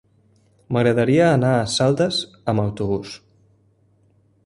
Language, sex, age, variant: Catalan, male, 19-29, Central